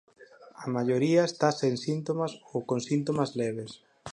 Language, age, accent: Galician, 30-39, Atlántico (seseo e gheada)